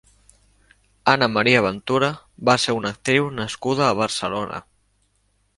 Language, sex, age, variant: Catalan, male, under 19, Balear